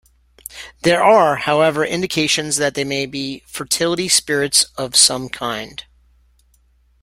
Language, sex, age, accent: English, male, 40-49, United States English